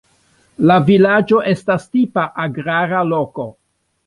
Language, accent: Esperanto, Internacia